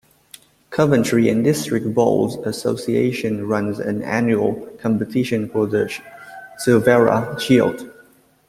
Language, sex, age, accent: English, male, 19-29, United States English